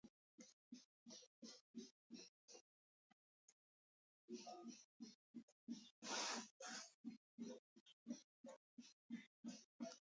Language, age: Pashto, 19-29